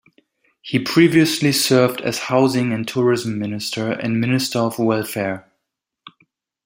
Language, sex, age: English, male, 19-29